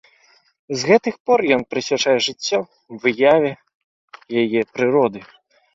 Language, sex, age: Belarusian, male, 19-29